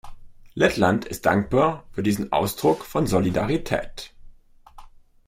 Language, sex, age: German, male, 30-39